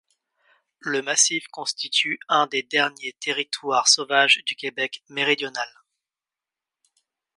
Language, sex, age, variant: French, male, 19-29, Français de métropole